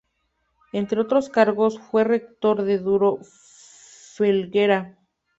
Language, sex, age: Spanish, female, 30-39